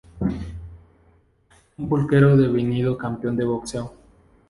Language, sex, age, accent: Spanish, male, 19-29, México